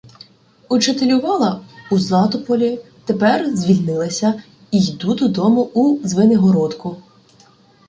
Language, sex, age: Ukrainian, female, 19-29